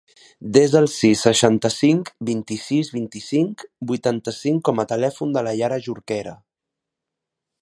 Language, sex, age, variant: Catalan, male, 30-39, Central